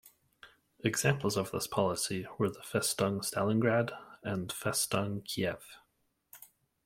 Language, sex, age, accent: English, male, 30-39, Canadian English